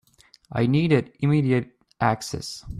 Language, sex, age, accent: English, male, 19-29, Canadian English